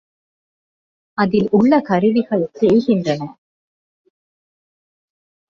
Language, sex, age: Tamil, female, 40-49